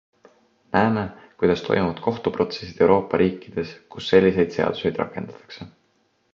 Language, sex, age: Estonian, male, 19-29